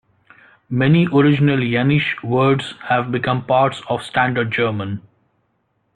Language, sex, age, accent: English, male, 30-39, India and South Asia (India, Pakistan, Sri Lanka)